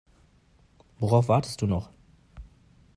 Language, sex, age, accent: German, male, 19-29, Deutschland Deutsch